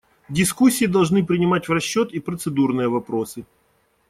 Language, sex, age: Russian, male, 40-49